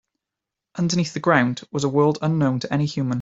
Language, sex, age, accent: English, male, 19-29, Welsh English